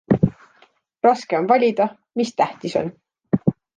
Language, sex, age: Estonian, female, 19-29